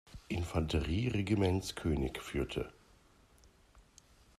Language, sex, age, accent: German, male, 40-49, Deutschland Deutsch